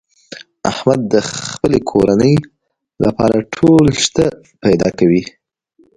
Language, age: Pashto, 19-29